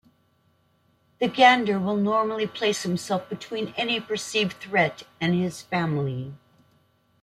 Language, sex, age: English, female, 60-69